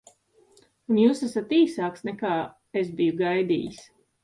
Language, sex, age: Latvian, female, 40-49